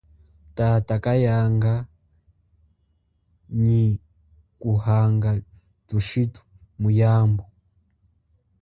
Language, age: Chokwe, 19-29